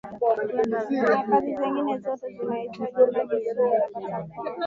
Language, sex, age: Swahili, female, 19-29